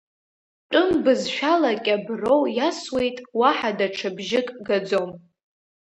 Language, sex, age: Abkhazian, female, under 19